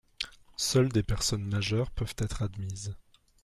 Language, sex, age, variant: French, male, 19-29, Français de métropole